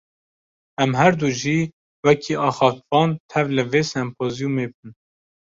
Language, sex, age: Kurdish, male, 19-29